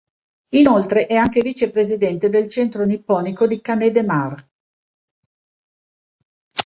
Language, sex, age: Italian, female, 50-59